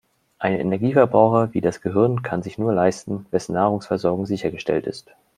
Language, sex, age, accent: German, male, 30-39, Deutschland Deutsch